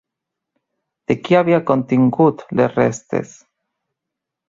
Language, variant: Catalan, Central